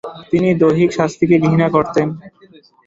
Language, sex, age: Bengali, male, 19-29